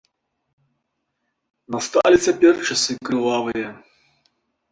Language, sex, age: Belarusian, male, 40-49